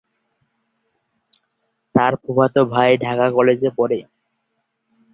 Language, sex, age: Bengali, male, 19-29